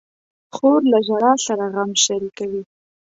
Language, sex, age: Pashto, female, 19-29